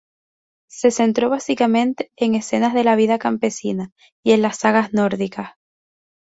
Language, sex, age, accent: Spanish, female, 19-29, España: Islas Canarias